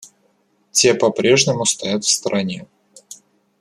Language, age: Russian, 19-29